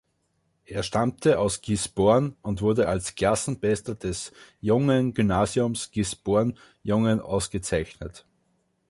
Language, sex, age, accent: German, male, 30-39, Österreichisches Deutsch